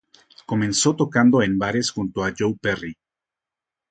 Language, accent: Spanish, México